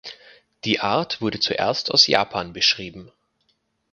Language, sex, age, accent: German, male, 19-29, Deutschland Deutsch